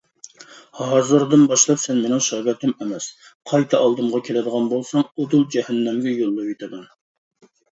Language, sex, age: Uyghur, female, 19-29